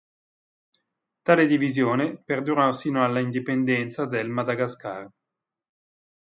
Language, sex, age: Italian, male, 40-49